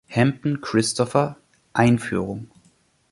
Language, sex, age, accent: German, male, 19-29, Deutschland Deutsch